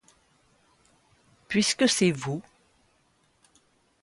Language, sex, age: French, female, 60-69